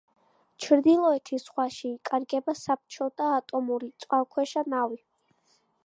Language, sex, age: Georgian, female, 19-29